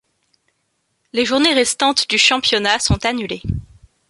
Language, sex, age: French, female, 19-29